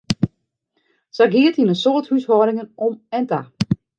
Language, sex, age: Western Frisian, female, 40-49